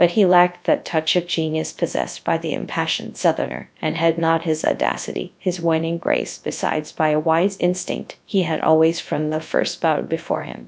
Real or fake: fake